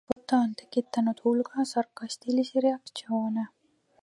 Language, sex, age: Estonian, female, 19-29